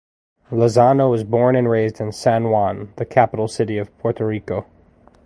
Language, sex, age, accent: English, male, 19-29, United States English